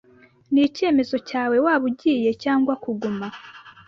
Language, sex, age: Kinyarwanda, male, 30-39